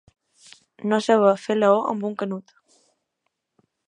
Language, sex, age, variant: Catalan, female, 19-29, Balear